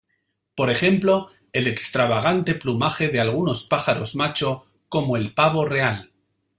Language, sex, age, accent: Spanish, male, 40-49, España: Norte peninsular (Asturias, Castilla y León, Cantabria, País Vasco, Navarra, Aragón, La Rioja, Guadalajara, Cuenca)